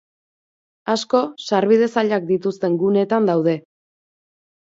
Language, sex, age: Basque, female, 40-49